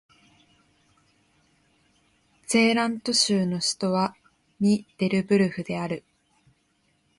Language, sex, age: Japanese, female, 19-29